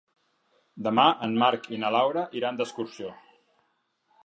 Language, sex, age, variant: Catalan, male, 50-59, Central